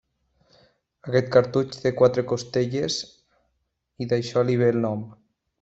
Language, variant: Catalan, Nord-Occidental